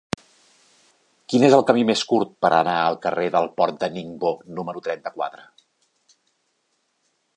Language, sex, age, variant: Catalan, male, 40-49, Central